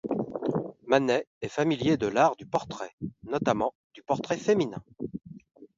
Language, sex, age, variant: French, male, 40-49, Français de métropole